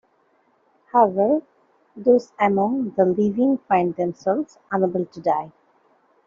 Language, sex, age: English, female, 19-29